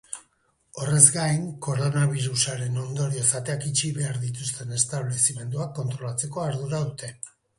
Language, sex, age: Basque, male, 40-49